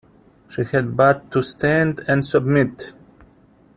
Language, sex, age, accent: English, male, 40-49, Australian English